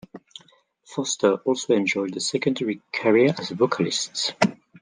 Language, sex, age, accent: English, male, 40-49, England English